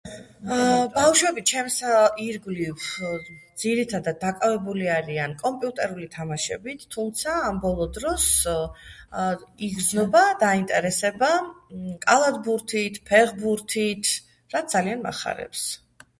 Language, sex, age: Georgian, female, 50-59